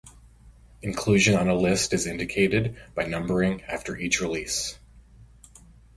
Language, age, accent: English, 30-39, United States English